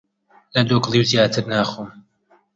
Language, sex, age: Central Kurdish, male, under 19